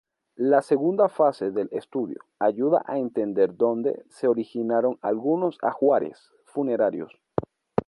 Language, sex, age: Spanish, male, 19-29